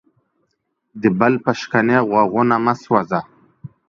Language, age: Pashto, 30-39